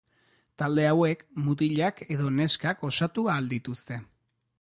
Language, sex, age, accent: Basque, male, 30-39, Erdialdekoa edo Nafarra (Gipuzkoa, Nafarroa)